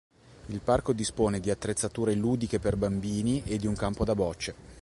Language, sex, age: Italian, male, 40-49